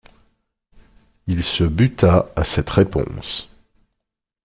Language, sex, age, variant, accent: French, male, 30-39, Français d'Europe, Français de Suisse